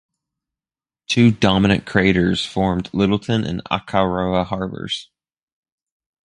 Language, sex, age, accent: English, male, 30-39, United States English